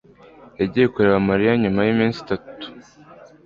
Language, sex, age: Kinyarwanda, male, under 19